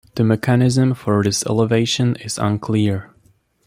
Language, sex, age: English, male, under 19